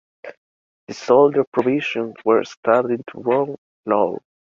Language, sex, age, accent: English, male, 19-29, United States English